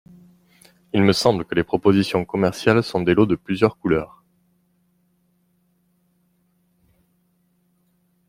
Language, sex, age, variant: French, male, 30-39, Français de métropole